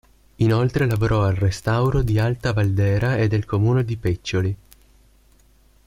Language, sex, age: Italian, male, 19-29